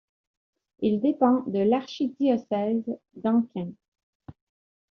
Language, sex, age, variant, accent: French, female, 40-49, Français d'Amérique du Nord, Français du Canada